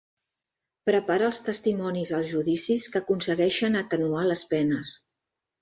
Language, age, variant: Catalan, 50-59, Central